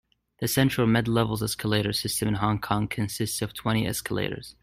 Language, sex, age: English, male, 19-29